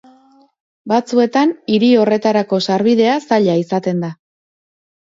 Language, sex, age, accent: Basque, female, 30-39, Erdialdekoa edo Nafarra (Gipuzkoa, Nafarroa)